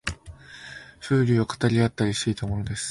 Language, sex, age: Japanese, male, 19-29